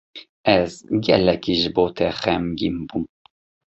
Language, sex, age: Kurdish, male, 40-49